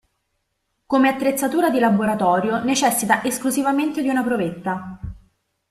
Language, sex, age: Italian, female, 30-39